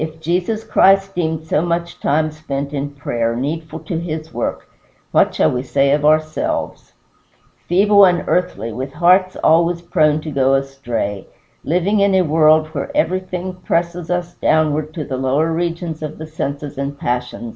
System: none